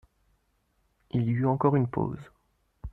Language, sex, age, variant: French, male, 19-29, Français de métropole